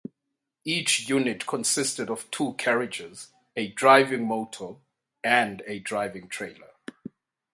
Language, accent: English, Southern African (South Africa, Zimbabwe, Namibia)